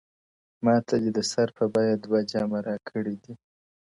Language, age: Pashto, 19-29